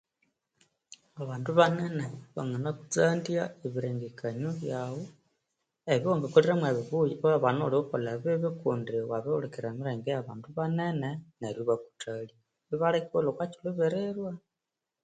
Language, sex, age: Konzo, female, 30-39